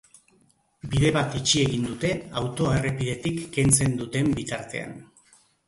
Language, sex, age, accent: Basque, male, 60-69, Erdialdekoa edo Nafarra (Gipuzkoa, Nafarroa)